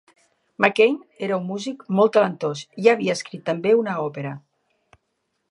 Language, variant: Catalan, Central